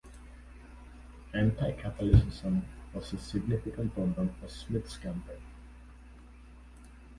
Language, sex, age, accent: English, male, 19-29, India and South Asia (India, Pakistan, Sri Lanka)